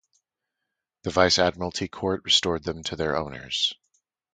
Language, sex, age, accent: English, male, 30-39, United States English